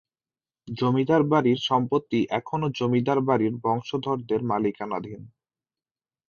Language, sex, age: Bengali, male, 19-29